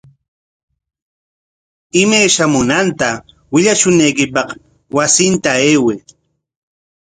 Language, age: Corongo Ancash Quechua, 40-49